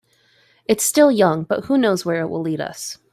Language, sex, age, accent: English, female, 30-39, United States English